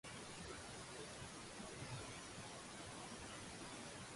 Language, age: Cantonese, 19-29